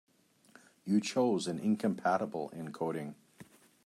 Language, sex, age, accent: English, male, 60-69, Canadian English